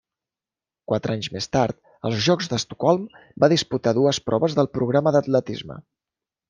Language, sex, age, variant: Catalan, male, 30-39, Central